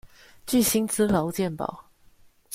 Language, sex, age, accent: Chinese, male, 19-29, 出生地：臺北市